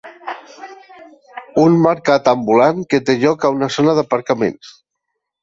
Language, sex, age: Catalan, male, 30-39